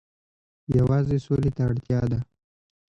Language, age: Pashto, 19-29